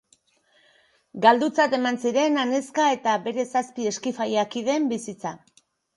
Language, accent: Basque, Erdialdekoa edo Nafarra (Gipuzkoa, Nafarroa)